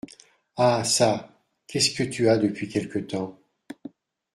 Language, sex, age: French, male, 60-69